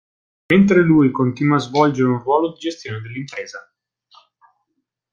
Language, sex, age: Italian, male, 19-29